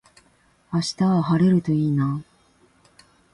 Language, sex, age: Japanese, female, 50-59